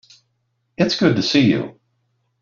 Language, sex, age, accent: English, male, 50-59, United States English